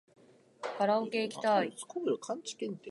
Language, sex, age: Japanese, female, 19-29